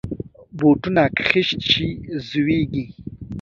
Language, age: Pashto, under 19